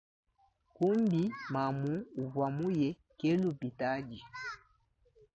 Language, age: Luba-Lulua, 19-29